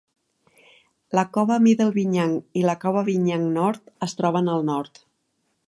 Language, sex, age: Catalan, female, 50-59